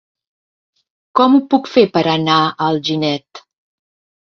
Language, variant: Catalan, Central